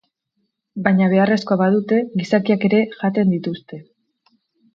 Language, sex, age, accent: Basque, female, 19-29, Mendebalekoa (Araba, Bizkaia, Gipuzkoako mendebaleko herri batzuk)